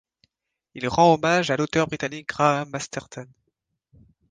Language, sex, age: French, male, 19-29